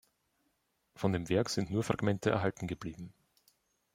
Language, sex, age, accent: German, male, 30-39, Österreichisches Deutsch